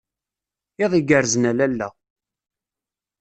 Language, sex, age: Kabyle, male, 30-39